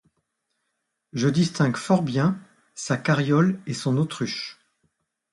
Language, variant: French, Français de métropole